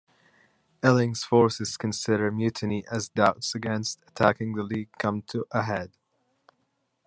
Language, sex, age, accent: English, male, 19-29, Canadian English